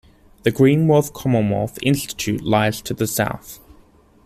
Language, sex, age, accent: English, male, 19-29, Australian English